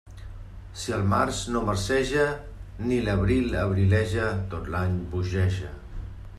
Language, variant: Catalan, Central